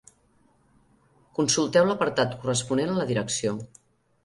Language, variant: Catalan, Central